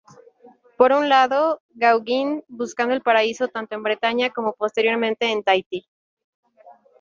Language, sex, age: Spanish, female, 19-29